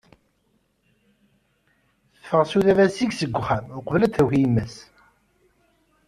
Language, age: Kabyle, 40-49